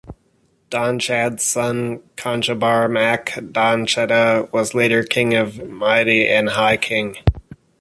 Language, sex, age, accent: English, male, 30-39, United States English